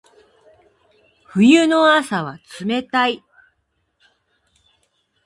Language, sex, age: Japanese, female, 50-59